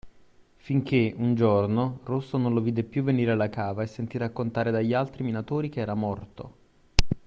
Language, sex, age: Italian, male, 19-29